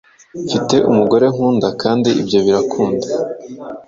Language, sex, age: Kinyarwanda, male, 19-29